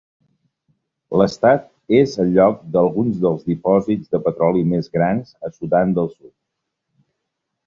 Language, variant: Catalan, Central